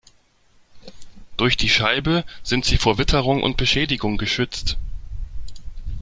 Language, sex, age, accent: German, male, 30-39, Deutschland Deutsch